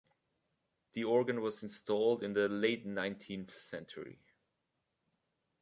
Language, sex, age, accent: English, male, 19-29, United States English